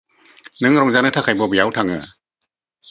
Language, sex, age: Bodo, female, 40-49